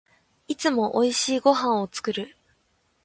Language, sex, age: Japanese, female, under 19